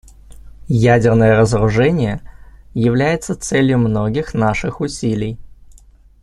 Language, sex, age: Russian, male, 30-39